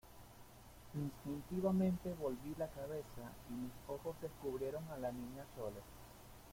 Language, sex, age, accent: Spanish, male, 30-39, Caribe: Cuba, Venezuela, Puerto Rico, República Dominicana, Panamá, Colombia caribeña, México caribeño, Costa del golfo de México